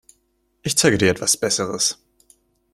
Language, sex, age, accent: German, male, 19-29, Deutschland Deutsch